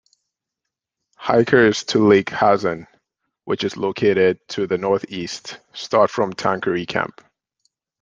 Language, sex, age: English, male, 30-39